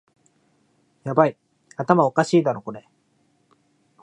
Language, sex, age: Japanese, male, 19-29